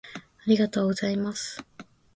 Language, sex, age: Japanese, female, 19-29